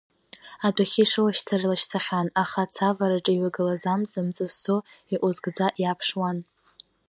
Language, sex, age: Abkhazian, female, under 19